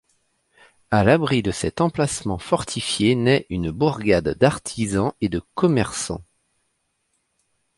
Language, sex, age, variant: French, male, 30-39, Français de métropole